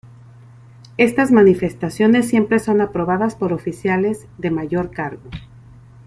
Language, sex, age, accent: Spanish, female, 50-59, México